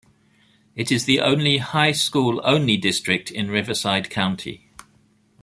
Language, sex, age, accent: English, male, 50-59, England English